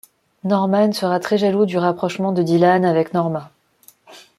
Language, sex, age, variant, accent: French, female, 30-39, Français d'Afrique subsaharienne et des îles africaines, Français de Madagascar